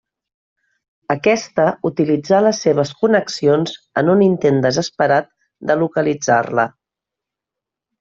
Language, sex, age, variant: Catalan, female, 40-49, Central